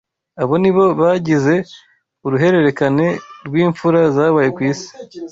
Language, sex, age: Kinyarwanda, male, 19-29